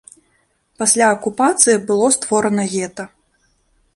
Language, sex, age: Belarusian, female, 19-29